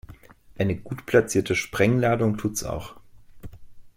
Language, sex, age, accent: German, male, 30-39, Deutschland Deutsch